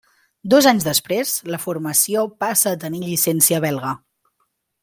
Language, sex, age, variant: Catalan, female, 19-29, Central